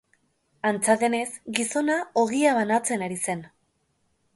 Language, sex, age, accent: Basque, female, 30-39, Erdialdekoa edo Nafarra (Gipuzkoa, Nafarroa)